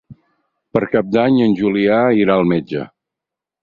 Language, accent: Catalan, nord-oriental